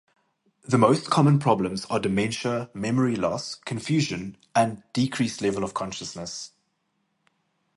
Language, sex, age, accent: English, male, 30-39, Southern African (South Africa, Zimbabwe, Namibia)